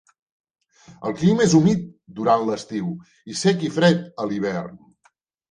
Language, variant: Catalan, Central